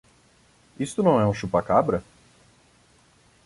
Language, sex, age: Portuguese, male, 19-29